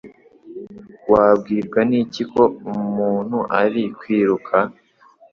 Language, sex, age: Kinyarwanda, male, under 19